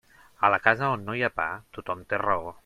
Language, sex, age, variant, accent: Catalan, male, 50-59, Central, central